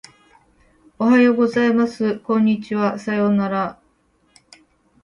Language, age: Japanese, 30-39